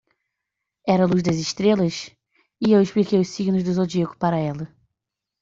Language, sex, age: Portuguese, female, under 19